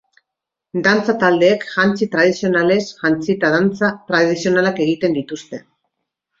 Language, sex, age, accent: Basque, female, 50-59, Mendebalekoa (Araba, Bizkaia, Gipuzkoako mendebaleko herri batzuk)